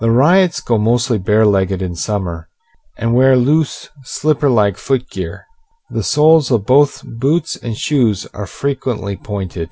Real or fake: real